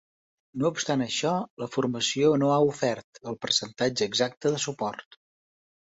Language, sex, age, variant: Catalan, male, 60-69, Central